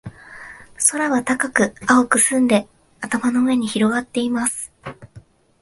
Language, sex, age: Japanese, female, 19-29